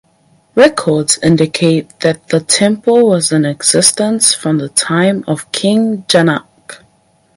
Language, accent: English, New Zealand English